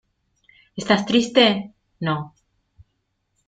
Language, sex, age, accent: Spanish, female, 40-49, Rioplatense: Argentina, Uruguay, este de Bolivia, Paraguay